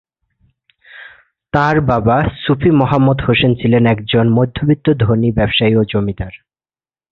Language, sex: Bengali, male